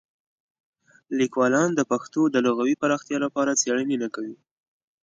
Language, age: Pashto, 19-29